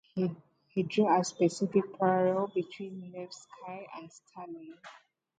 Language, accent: English, United States English